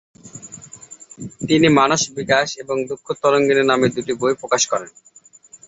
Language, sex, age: Bengali, male, 30-39